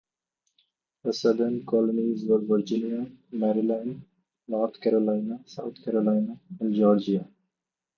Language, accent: English, India and South Asia (India, Pakistan, Sri Lanka)